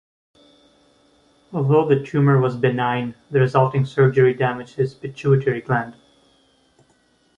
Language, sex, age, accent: English, male, 30-39, India and South Asia (India, Pakistan, Sri Lanka)